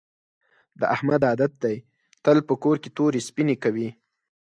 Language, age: Pashto, 19-29